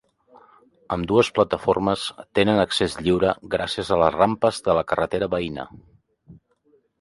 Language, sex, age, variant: Catalan, male, 40-49, Central